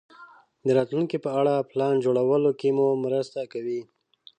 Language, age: Pashto, 30-39